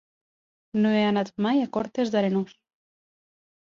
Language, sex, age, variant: Catalan, female, 19-29, Central